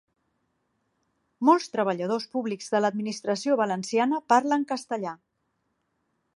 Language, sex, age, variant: Catalan, female, 40-49, Central